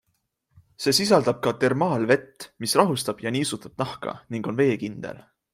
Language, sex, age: Estonian, male, 19-29